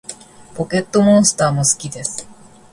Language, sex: Japanese, female